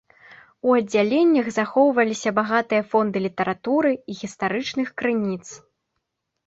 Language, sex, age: Belarusian, female, 19-29